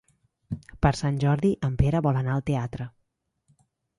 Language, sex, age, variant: Catalan, female, 40-49, Central